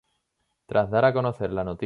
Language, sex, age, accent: Spanish, male, 19-29, España: Sur peninsular (Andalucia, Extremadura, Murcia)